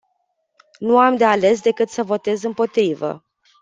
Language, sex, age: Romanian, female, 19-29